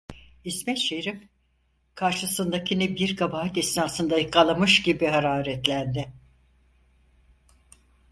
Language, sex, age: Turkish, female, 80-89